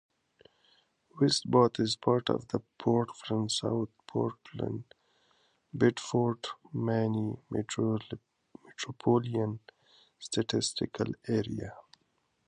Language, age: English, 30-39